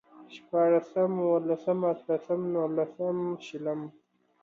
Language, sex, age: Pashto, male, 19-29